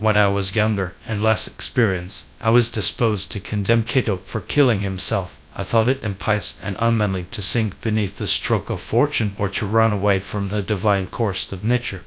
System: TTS, GradTTS